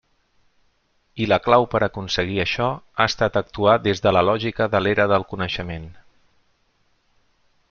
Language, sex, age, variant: Catalan, male, 40-49, Central